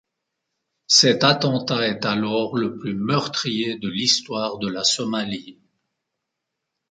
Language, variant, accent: French, Français d'Europe, Français de Suisse